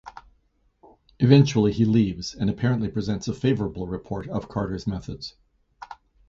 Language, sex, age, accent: English, male, 50-59, Canadian English